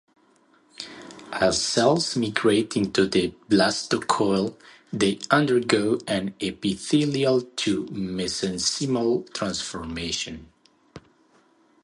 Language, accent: English, United States English